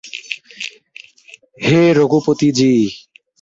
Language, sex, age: Bengali, male, 19-29